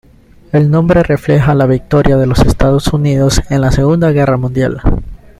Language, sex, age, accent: Spanish, male, 19-29, Andino-Pacífico: Colombia, Perú, Ecuador, oeste de Bolivia y Venezuela andina